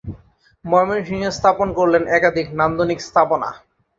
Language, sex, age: Bengali, male, 30-39